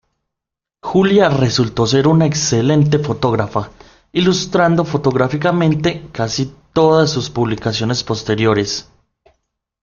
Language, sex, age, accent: Spanish, male, 19-29, Caribe: Cuba, Venezuela, Puerto Rico, República Dominicana, Panamá, Colombia caribeña, México caribeño, Costa del golfo de México